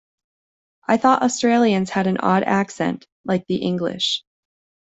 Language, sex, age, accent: English, female, 30-39, United States English